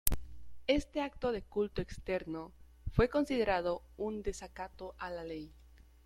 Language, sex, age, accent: Spanish, female, under 19, Andino-Pacífico: Colombia, Perú, Ecuador, oeste de Bolivia y Venezuela andina